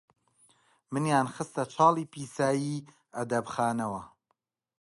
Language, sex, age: Central Kurdish, male, 30-39